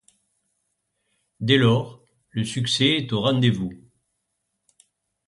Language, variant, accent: French, Français de métropole, Français du sud de la France